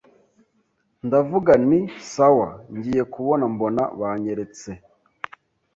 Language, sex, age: Kinyarwanda, male, 19-29